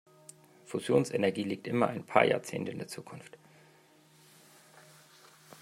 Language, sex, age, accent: German, male, 30-39, Deutschland Deutsch